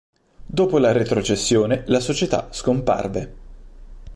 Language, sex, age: Italian, male, 30-39